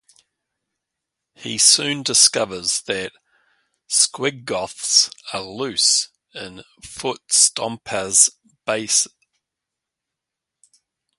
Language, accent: English, New Zealand English